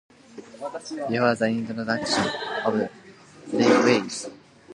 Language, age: English, under 19